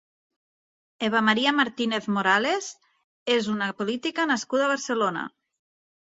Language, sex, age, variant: Catalan, female, 30-39, Nord-Occidental